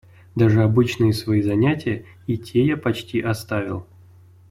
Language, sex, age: Russian, male, 30-39